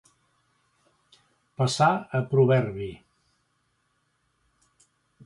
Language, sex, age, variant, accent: Catalan, male, 60-69, Central, central